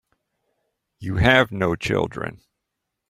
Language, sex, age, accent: English, male, 50-59, United States English